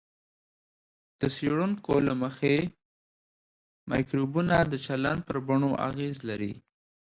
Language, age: Pashto, 19-29